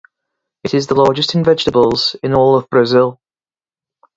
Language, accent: English, England English